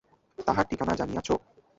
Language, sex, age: Bengali, male, 19-29